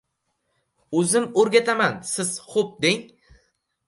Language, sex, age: Uzbek, male, 19-29